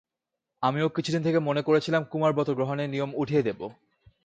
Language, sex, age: Bengali, male, 19-29